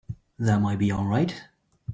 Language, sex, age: English, male, 30-39